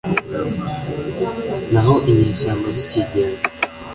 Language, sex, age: Kinyarwanda, male, under 19